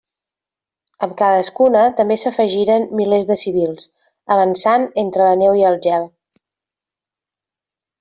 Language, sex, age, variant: Catalan, female, 40-49, Central